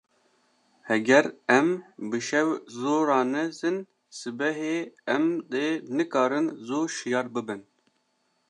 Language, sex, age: Kurdish, male, under 19